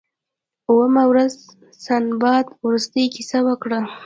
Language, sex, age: Pashto, female, under 19